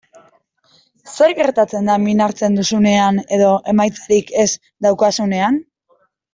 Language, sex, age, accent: Basque, female, 19-29, Mendebalekoa (Araba, Bizkaia, Gipuzkoako mendebaleko herri batzuk)